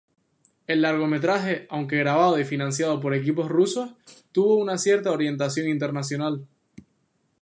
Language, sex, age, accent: Spanish, male, 19-29, España: Islas Canarias